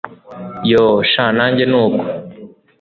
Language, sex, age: Kinyarwanda, male, 19-29